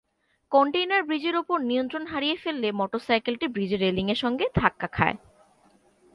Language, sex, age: Bengali, female, 19-29